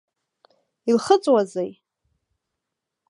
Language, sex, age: Abkhazian, female, 19-29